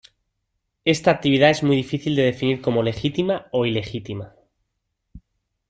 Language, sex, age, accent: Spanish, male, 30-39, España: Sur peninsular (Andalucia, Extremadura, Murcia)